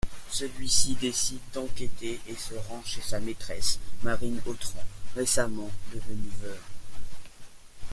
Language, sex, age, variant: French, male, 19-29, Français de métropole